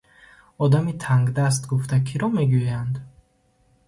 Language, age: Tajik, 19-29